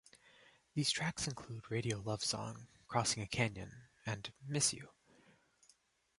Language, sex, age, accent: English, male, 19-29, United States English